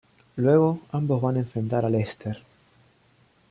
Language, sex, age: Spanish, male, under 19